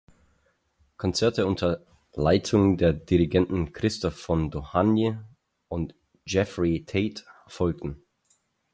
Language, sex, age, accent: German, male, 19-29, Österreichisches Deutsch